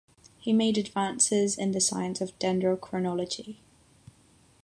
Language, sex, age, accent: English, female, 19-29, United States English; England English